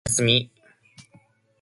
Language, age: Japanese, 19-29